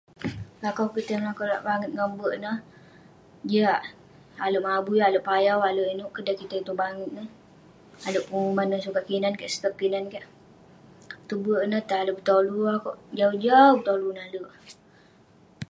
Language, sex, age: Western Penan, female, under 19